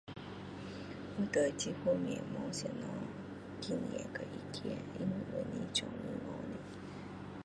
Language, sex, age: Min Dong Chinese, female, 40-49